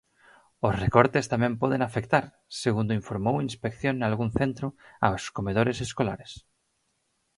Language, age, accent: Galician, 19-29, Normativo (estándar)